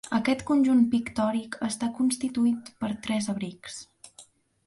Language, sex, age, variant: Catalan, female, under 19, Central